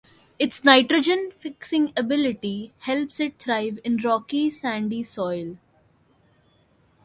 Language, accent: English, India and South Asia (India, Pakistan, Sri Lanka)